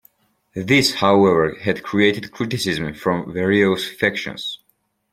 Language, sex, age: English, male, under 19